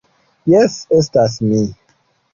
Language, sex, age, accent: Esperanto, male, 19-29, Internacia